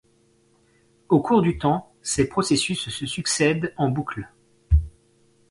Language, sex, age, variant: French, male, 30-39, Français de métropole